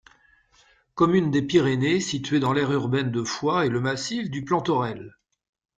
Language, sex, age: French, male, 50-59